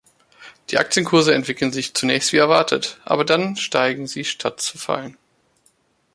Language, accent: German, Deutschland Deutsch